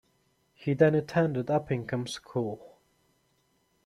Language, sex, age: English, male, 19-29